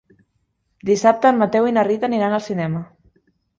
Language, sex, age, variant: Catalan, female, 19-29, Central